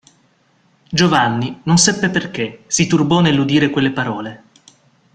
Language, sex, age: Italian, male, 30-39